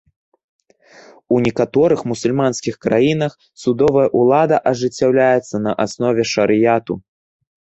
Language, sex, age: Belarusian, male, 19-29